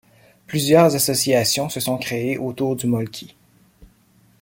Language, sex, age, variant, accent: French, male, 40-49, Français d'Amérique du Nord, Français du Canada